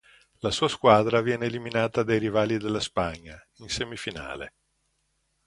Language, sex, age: Italian, male, 50-59